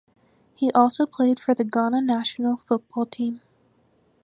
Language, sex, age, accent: English, female, 19-29, United States English